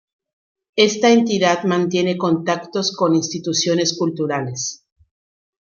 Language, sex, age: Spanish, female, 50-59